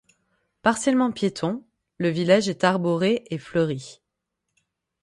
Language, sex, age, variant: French, female, 30-39, Français de métropole